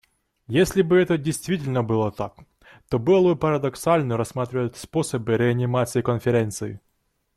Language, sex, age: Russian, male, 19-29